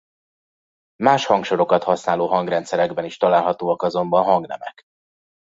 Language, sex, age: Hungarian, male, 30-39